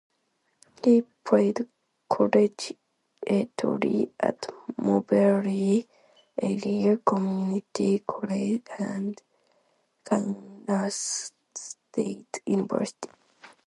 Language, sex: English, female